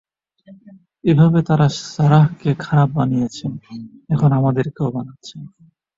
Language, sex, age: Bengali, male, 30-39